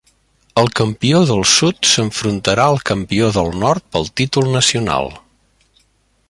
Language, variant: Catalan, Central